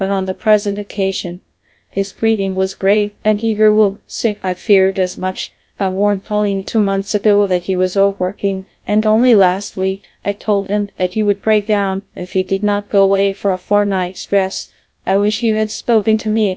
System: TTS, GlowTTS